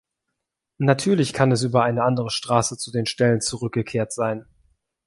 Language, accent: German, Deutschland Deutsch